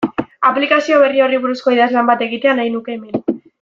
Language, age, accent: Basque, under 19, Mendebalekoa (Araba, Bizkaia, Gipuzkoako mendebaleko herri batzuk)